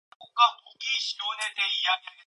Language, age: Korean, 19-29